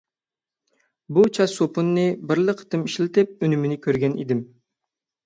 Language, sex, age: Uyghur, male, 19-29